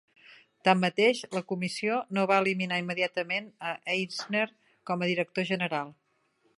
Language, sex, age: Catalan, female, 50-59